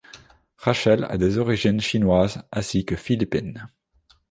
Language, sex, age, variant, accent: French, male, 30-39, Français d'Europe, Français de Belgique